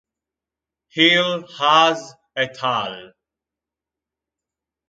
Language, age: Italian, 19-29